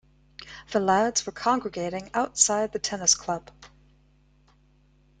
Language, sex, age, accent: English, female, 50-59, United States English